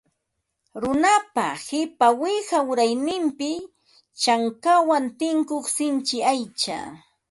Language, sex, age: Ambo-Pasco Quechua, female, 50-59